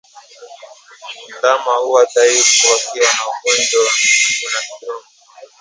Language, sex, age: Swahili, male, 19-29